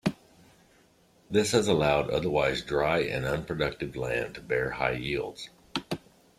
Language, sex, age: English, male, 50-59